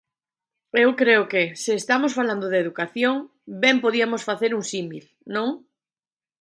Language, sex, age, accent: Galician, female, 40-49, Atlántico (seseo e gheada)